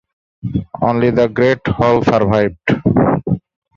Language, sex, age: English, male, 19-29